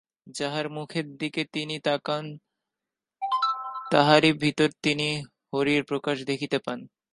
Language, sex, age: Bengali, male, 19-29